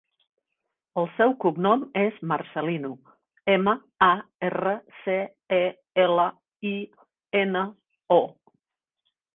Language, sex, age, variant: Catalan, female, 50-59, Central